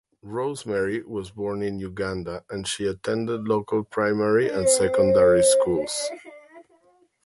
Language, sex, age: English, male, 40-49